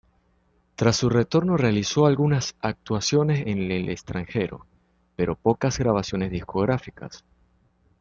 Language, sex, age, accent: Spanish, male, 19-29, Caribe: Cuba, Venezuela, Puerto Rico, República Dominicana, Panamá, Colombia caribeña, México caribeño, Costa del golfo de México